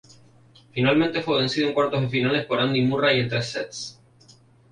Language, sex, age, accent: Spanish, male, 19-29, España: Islas Canarias